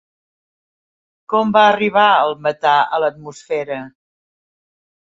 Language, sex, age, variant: Catalan, female, 70-79, Central